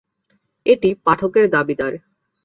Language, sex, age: Bengali, female, 19-29